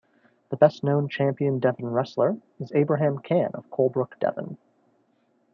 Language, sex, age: English, male, 19-29